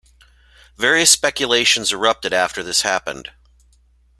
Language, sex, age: English, male, 50-59